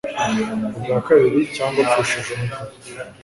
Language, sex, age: Kinyarwanda, male, 19-29